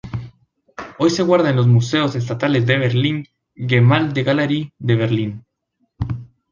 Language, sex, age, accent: Spanish, male, 19-29, América central